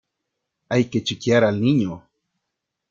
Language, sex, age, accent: Spanish, male, 19-29, Rioplatense: Argentina, Uruguay, este de Bolivia, Paraguay